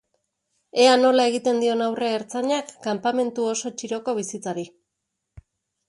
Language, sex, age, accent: Basque, female, 40-49, Mendebalekoa (Araba, Bizkaia, Gipuzkoako mendebaleko herri batzuk)